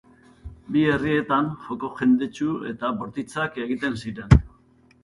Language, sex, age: Basque, male, 50-59